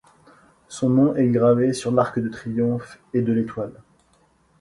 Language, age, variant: French, 40-49, Français de métropole